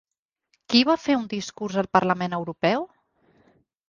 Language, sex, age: Catalan, female, 40-49